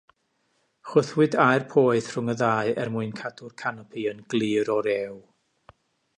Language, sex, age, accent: Welsh, male, 50-59, Y Deyrnas Unedig Cymraeg